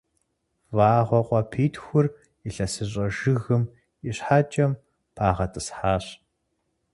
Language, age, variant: Kabardian, 19-29, Адыгэбзэ (Къэбэрдей, Кирил, псоми зэдай)